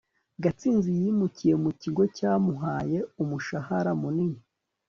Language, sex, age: Kinyarwanda, male, 30-39